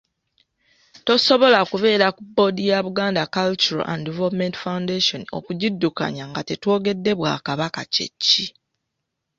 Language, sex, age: Ganda, female, 30-39